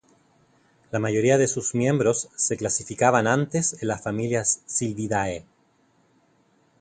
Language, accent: Spanish, Chileno: Chile, Cuyo